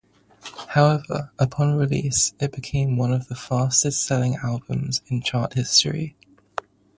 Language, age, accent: English, 19-29, England English